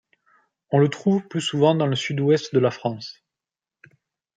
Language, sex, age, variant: French, male, 19-29, Français de métropole